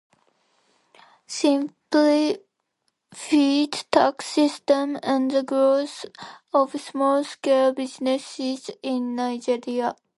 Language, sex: English, female